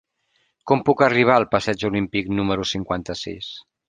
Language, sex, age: Catalan, male, 50-59